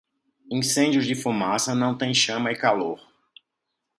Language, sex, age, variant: Portuguese, male, 30-39, Portuguese (Brasil)